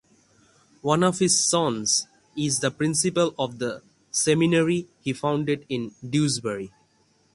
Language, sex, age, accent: English, male, under 19, India and South Asia (India, Pakistan, Sri Lanka)